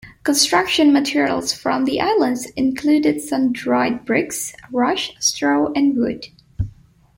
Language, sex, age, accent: English, female, 19-29, United States English